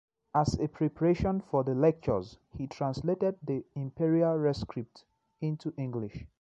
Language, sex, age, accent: English, male, 19-29, Southern African (South Africa, Zimbabwe, Namibia)